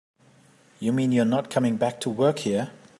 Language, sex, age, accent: English, male, 40-49, England English